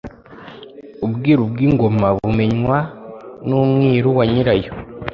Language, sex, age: Kinyarwanda, male, under 19